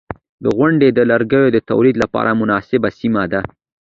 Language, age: Pashto, under 19